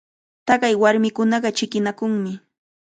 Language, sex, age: Cajatambo North Lima Quechua, female, 19-29